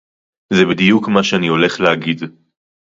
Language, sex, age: Hebrew, male, 19-29